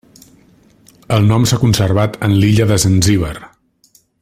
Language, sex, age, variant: Catalan, male, 40-49, Central